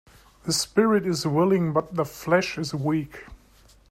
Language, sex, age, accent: English, male, 30-39, United States English